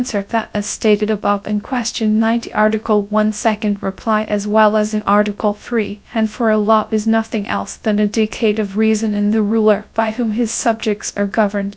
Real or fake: fake